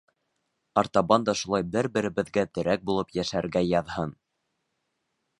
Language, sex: Bashkir, male